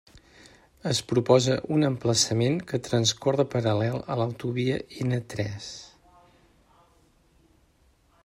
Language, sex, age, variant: Catalan, male, 40-49, Central